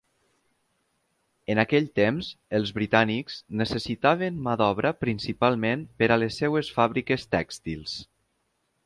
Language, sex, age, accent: Catalan, male, 19-29, valencià; valencià meridional